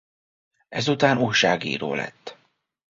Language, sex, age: Hungarian, male, 30-39